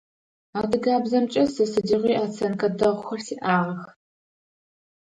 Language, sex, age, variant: Adyghe, female, 19-29, Адыгабзэ (Кирил, пстэумэ зэдыряе)